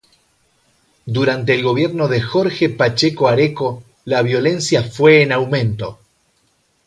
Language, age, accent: Spanish, 50-59, Rioplatense: Argentina, Uruguay, este de Bolivia, Paraguay